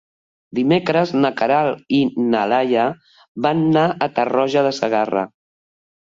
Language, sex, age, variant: Catalan, female, 50-59, Septentrional